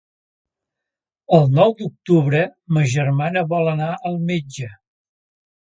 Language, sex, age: Catalan, male, 70-79